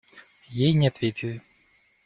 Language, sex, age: Russian, male, 19-29